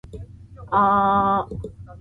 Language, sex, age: Japanese, female, 19-29